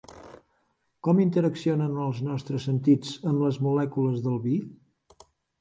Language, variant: Catalan, Central